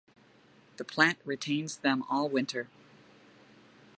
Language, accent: English, United States English